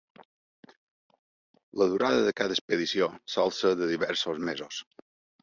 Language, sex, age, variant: Catalan, male, 50-59, Balear